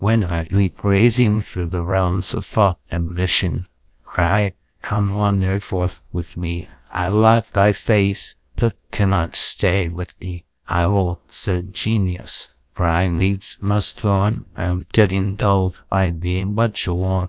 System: TTS, GlowTTS